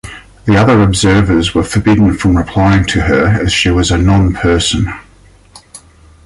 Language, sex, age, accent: English, male, 50-59, Australian English